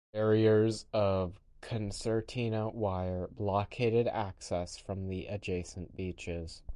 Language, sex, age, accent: English, female, under 19, United States English